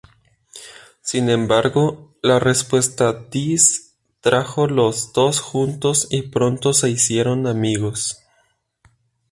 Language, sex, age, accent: Spanish, male, 19-29, México